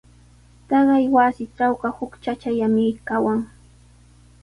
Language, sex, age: Sihuas Ancash Quechua, female, 30-39